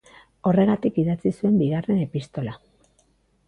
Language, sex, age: Basque, female, 40-49